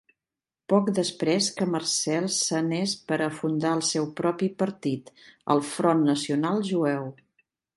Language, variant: Catalan, Central